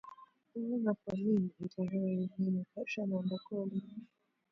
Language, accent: English, England English